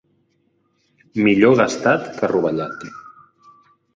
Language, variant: Catalan, Central